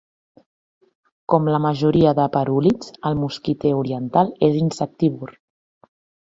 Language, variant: Catalan, Central